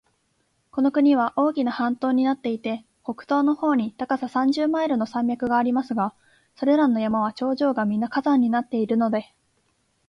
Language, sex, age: Japanese, female, 19-29